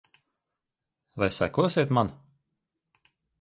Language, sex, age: Latvian, male, 40-49